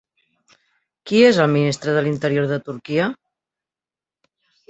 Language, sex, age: Catalan, female, 30-39